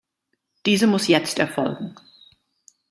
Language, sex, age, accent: German, female, 40-49, Deutschland Deutsch